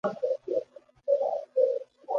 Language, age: English, 19-29